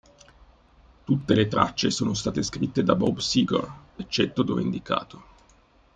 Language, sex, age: Italian, male, 50-59